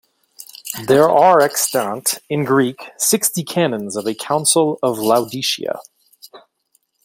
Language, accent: English, United States English